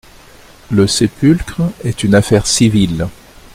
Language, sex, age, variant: French, male, 60-69, Français de métropole